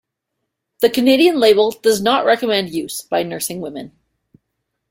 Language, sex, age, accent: English, female, 19-29, Canadian English